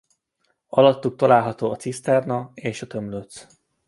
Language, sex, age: Hungarian, male, 19-29